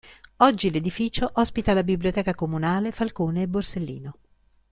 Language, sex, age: Italian, female, 50-59